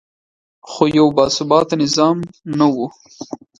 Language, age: Pashto, 19-29